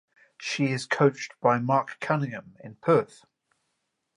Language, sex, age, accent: English, male, 40-49, England English